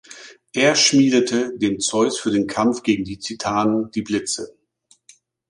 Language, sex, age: German, male, 50-59